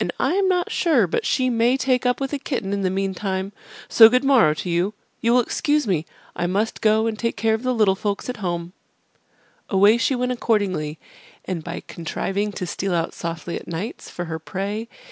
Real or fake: real